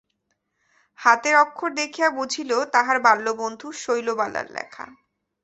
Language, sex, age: Bengali, female, 19-29